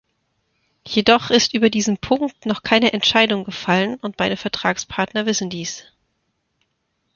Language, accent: German, Deutschland Deutsch